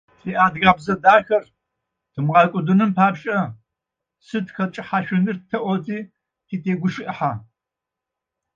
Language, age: Adyghe, 70-79